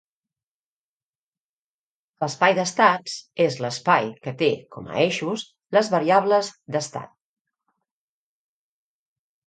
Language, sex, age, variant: Catalan, female, 50-59, Central